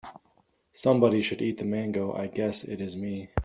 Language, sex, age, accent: English, male, 30-39, United States English